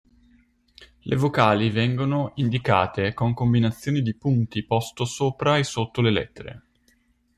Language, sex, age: Italian, male, 30-39